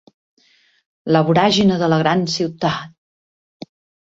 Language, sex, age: Catalan, female, 50-59